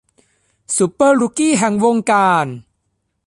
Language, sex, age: Thai, male, under 19